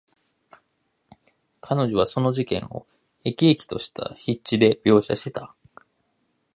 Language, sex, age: Japanese, male, 19-29